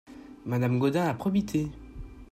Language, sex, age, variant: French, male, under 19, Français de métropole